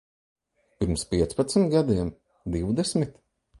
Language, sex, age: Latvian, male, 40-49